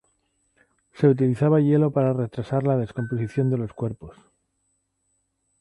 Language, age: Spanish, 60-69